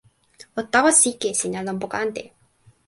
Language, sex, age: Toki Pona, female, 19-29